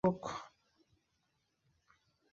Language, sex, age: Bengali, male, 19-29